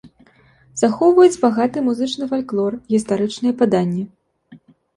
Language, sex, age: Belarusian, female, 19-29